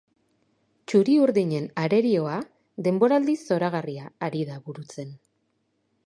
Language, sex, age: Basque, female, 40-49